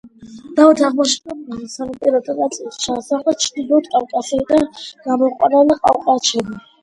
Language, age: Georgian, 30-39